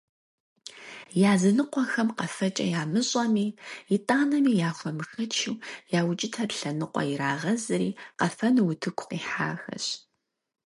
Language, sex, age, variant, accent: Kabardian, female, 30-39, Адыгэбзэ (Къэбэрдей, Кирил, псоми зэдай), Джылэхъстэней (Gilahsteney)